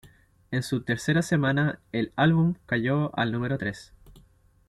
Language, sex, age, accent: Spanish, male, 19-29, Chileno: Chile, Cuyo